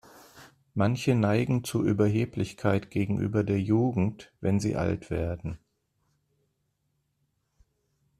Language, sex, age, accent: German, male, 50-59, Deutschland Deutsch